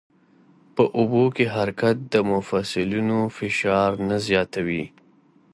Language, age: Pashto, 30-39